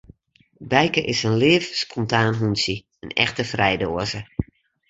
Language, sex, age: Western Frisian, female, 50-59